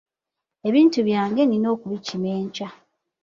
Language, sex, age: Ganda, female, 30-39